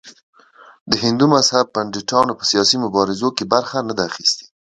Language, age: Pashto, 19-29